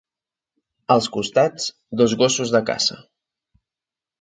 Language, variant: Catalan, Central